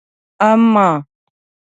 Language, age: Pashto, 19-29